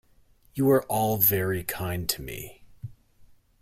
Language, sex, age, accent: English, male, 30-39, Canadian English